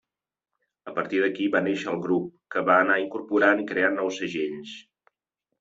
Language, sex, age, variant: Catalan, male, 40-49, Central